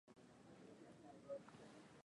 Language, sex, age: Swahili, female, 19-29